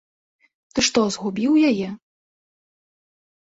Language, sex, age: Belarusian, female, 19-29